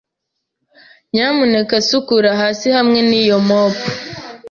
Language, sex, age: Kinyarwanda, female, 19-29